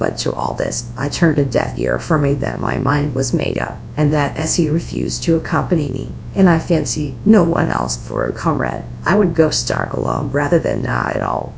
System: TTS, GradTTS